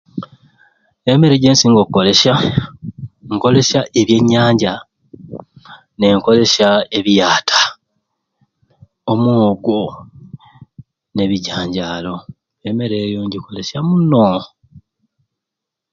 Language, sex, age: Ruuli, male, 30-39